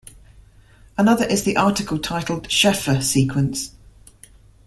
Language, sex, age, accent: English, female, 50-59, England English